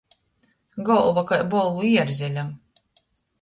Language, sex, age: Latgalian, female, 40-49